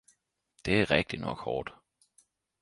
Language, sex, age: Danish, male, 19-29